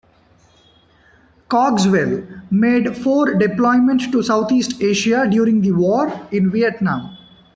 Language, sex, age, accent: English, male, 30-39, India and South Asia (India, Pakistan, Sri Lanka)